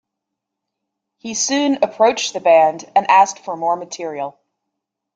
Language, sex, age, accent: English, female, 30-39, United States English